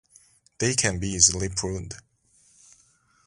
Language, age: English, 19-29